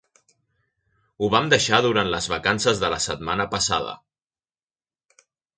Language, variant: Catalan, Central